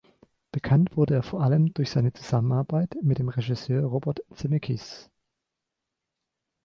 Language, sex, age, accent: German, male, 19-29, Deutschland Deutsch